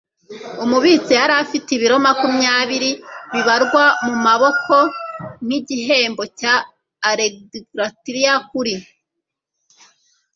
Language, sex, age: Kinyarwanda, male, 19-29